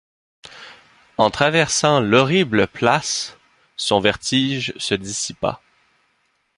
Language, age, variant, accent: French, 19-29, Français d'Amérique du Nord, Français du Canada